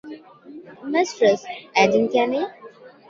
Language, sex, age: English, female, 19-29